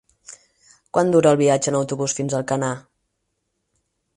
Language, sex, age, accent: Catalan, female, 40-49, estàndard